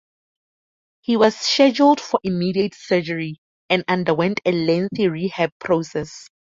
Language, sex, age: English, female, 19-29